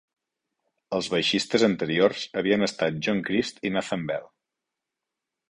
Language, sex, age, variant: Catalan, male, 40-49, Central